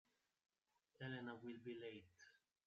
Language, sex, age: English, male, 40-49